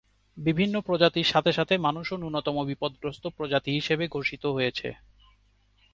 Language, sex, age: Bengali, male, 30-39